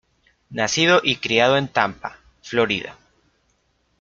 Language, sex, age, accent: Spanish, male, 30-39, México